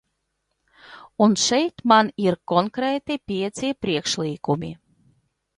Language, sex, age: Latvian, female, 40-49